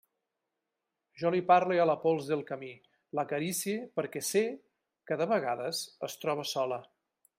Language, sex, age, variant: Catalan, male, 50-59, Central